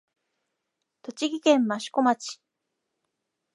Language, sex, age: Japanese, female, 50-59